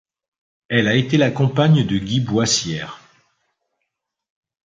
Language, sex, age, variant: French, male, 50-59, Français de métropole